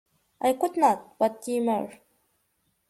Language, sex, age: English, female, 40-49